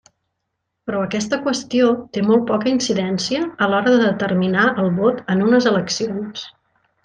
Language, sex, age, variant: Catalan, female, 50-59, Central